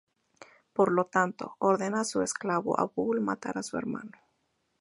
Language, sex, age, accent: Spanish, female, 30-39, México